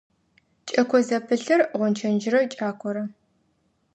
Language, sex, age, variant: Adyghe, female, 19-29, Адыгабзэ (Кирил, пстэумэ зэдыряе)